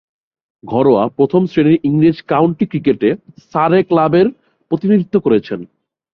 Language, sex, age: Bengali, male, 19-29